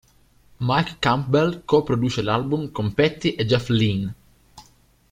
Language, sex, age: Italian, male, 19-29